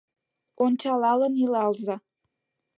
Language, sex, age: Mari, female, under 19